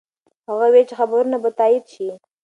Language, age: Pashto, 19-29